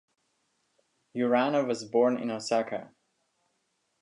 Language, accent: English, Slavic